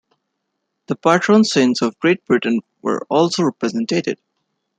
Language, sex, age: English, male, 19-29